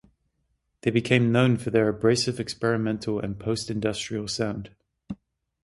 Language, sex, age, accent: English, male, 40-49, United States English; England English